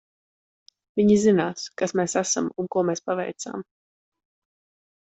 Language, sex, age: Latvian, female, under 19